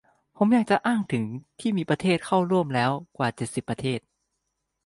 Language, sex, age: Thai, male, 19-29